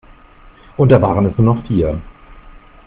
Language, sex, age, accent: German, male, 30-39, Deutschland Deutsch